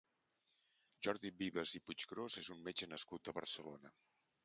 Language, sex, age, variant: Catalan, male, 60-69, Central